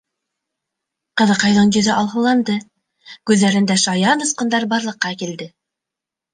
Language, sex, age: Bashkir, female, 19-29